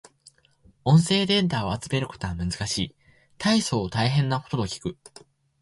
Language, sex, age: Japanese, male, 19-29